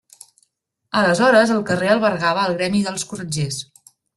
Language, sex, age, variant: Catalan, female, 19-29, Nord-Occidental